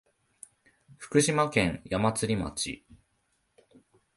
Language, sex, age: Japanese, male, 19-29